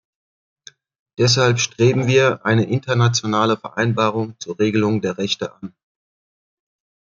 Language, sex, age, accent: German, male, 40-49, Deutschland Deutsch